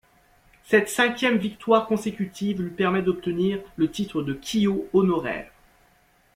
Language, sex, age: French, male, 30-39